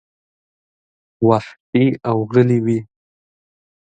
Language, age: Pashto, 19-29